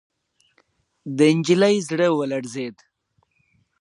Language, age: Pashto, 19-29